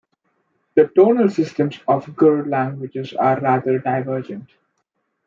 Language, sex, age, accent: English, male, 19-29, India and South Asia (India, Pakistan, Sri Lanka)